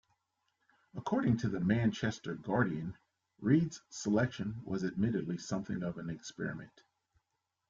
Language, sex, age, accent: English, male, 50-59, United States English